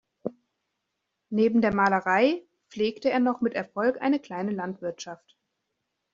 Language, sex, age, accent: German, female, 19-29, Deutschland Deutsch